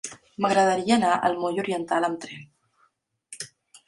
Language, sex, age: Catalan, female, 19-29